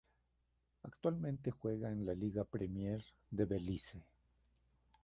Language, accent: Spanish, Andino-Pacífico: Colombia, Perú, Ecuador, oeste de Bolivia y Venezuela andina